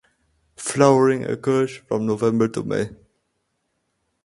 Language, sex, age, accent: English, male, 30-39, United States English